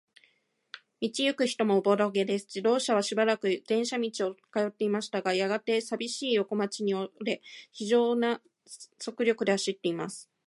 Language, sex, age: Japanese, female, 30-39